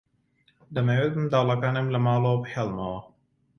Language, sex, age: Central Kurdish, male, 19-29